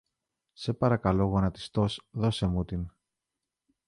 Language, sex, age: Greek, male, 40-49